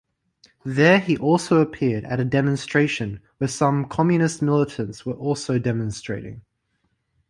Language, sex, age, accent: English, male, 19-29, Australian English